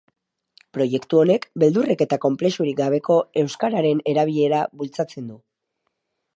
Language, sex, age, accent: Basque, female, 30-39, Mendebalekoa (Araba, Bizkaia, Gipuzkoako mendebaleko herri batzuk)